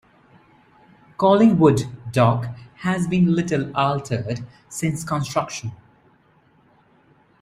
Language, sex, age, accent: English, female, 19-29, India and South Asia (India, Pakistan, Sri Lanka)